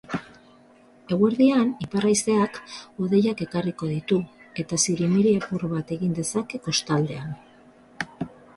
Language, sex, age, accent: Basque, female, 40-49, Mendebalekoa (Araba, Bizkaia, Gipuzkoako mendebaleko herri batzuk); Batua